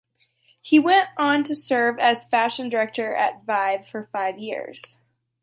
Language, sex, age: English, female, under 19